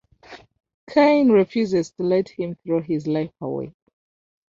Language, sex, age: English, female, 19-29